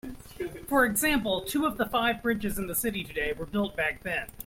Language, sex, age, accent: English, male, 19-29, United States English